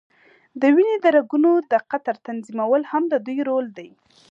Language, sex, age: Pashto, female, 19-29